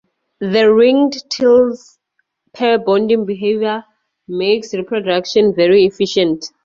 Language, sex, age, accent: English, female, 30-39, Southern African (South Africa, Zimbabwe, Namibia)